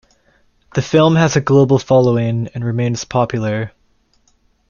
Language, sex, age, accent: English, male, 19-29, Canadian English